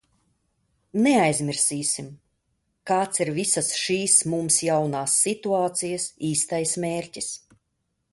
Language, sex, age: Latvian, female, 40-49